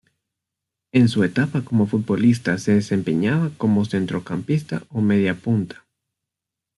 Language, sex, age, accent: Spanish, female, under 19, América central